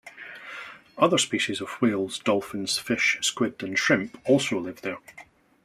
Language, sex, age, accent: English, male, 40-49, Scottish English